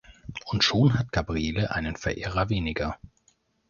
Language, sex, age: German, male, 19-29